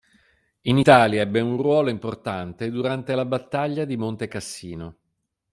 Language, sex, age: Italian, male, 50-59